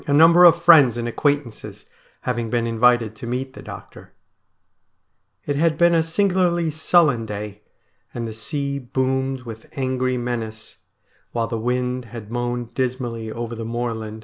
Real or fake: real